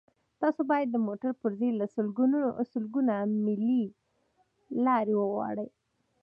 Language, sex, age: Pashto, female, under 19